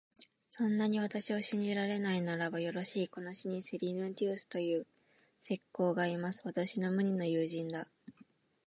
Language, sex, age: Japanese, female, 19-29